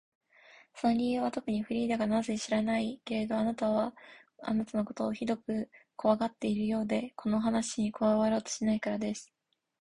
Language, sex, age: Japanese, female, 19-29